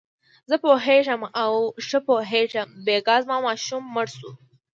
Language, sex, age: Pashto, female, under 19